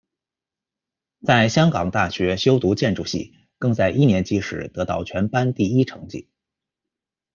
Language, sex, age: Chinese, male, 19-29